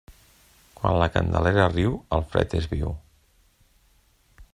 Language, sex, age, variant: Catalan, male, 40-49, Central